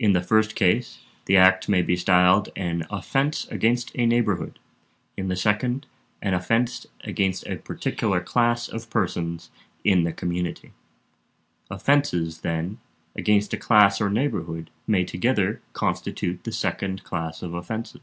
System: none